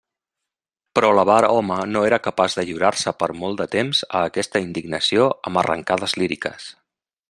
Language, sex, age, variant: Catalan, male, 40-49, Central